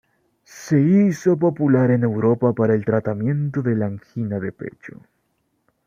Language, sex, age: Spanish, male, 19-29